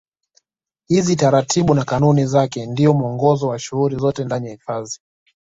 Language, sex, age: Swahili, male, 19-29